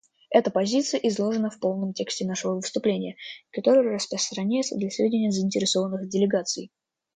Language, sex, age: Russian, male, under 19